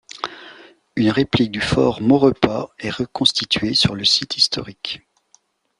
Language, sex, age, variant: French, male, 50-59, Français de métropole